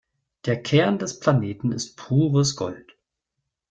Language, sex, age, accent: German, male, 30-39, Deutschland Deutsch